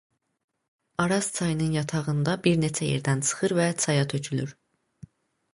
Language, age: Azerbaijani, under 19